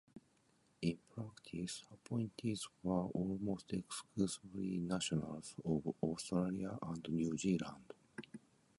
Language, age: English, 50-59